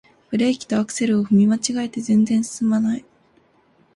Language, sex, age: Japanese, female, 19-29